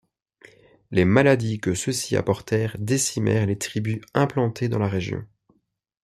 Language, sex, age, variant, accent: French, male, 19-29, Français d'Europe, Français de Belgique